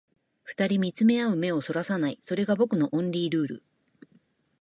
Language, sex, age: Japanese, female, 40-49